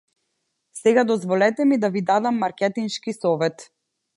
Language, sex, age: Macedonian, female, 19-29